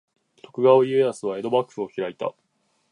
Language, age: Japanese, 19-29